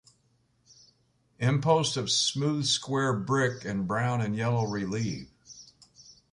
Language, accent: English, United States English